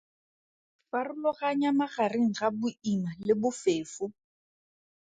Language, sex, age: Tswana, female, 30-39